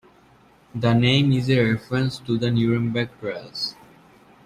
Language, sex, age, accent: English, male, under 19, United States English